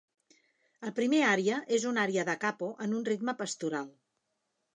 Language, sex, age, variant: Catalan, female, 50-59, Central